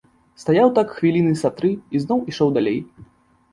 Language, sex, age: Belarusian, male, 19-29